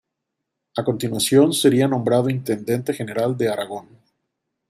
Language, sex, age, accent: Spanish, male, 40-49, México